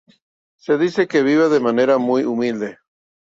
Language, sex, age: Spanish, male, 50-59